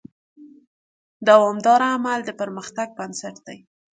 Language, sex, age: Pashto, female, 19-29